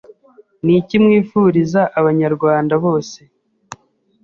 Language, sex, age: Kinyarwanda, male, 19-29